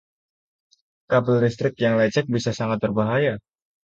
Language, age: Indonesian, 19-29